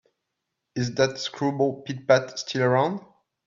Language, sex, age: English, male, 19-29